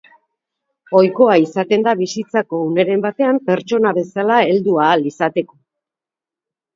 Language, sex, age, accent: Basque, female, 50-59, Mendebalekoa (Araba, Bizkaia, Gipuzkoako mendebaleko herri batzuk)